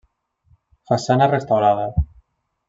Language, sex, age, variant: Catalan, male, 19-29, Nord-Occidental